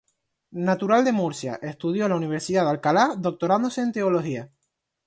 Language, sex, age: Spanish, male, 19-29